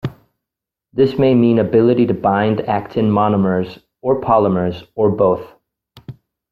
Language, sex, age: English, male, 19-29